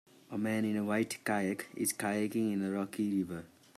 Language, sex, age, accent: English, male, 19-29, India and South Asia (India, Pakistan, Sri Lanka)